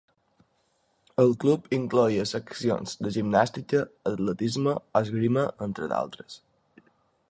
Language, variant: Catalan, Balear